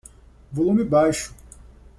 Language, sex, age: Portuguese, male, 19-29